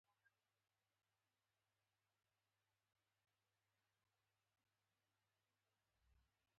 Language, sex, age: Pashto, female, 19-29